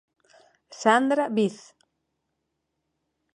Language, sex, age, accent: Galician, female, 30-39, Neofalante